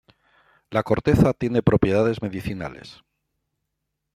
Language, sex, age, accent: Spanish, male, 60-69, España: Centro-Sur peninsular (Madrid, Toledo, Castilla-La Mancha)